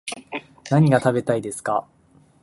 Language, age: Japanese, 19-29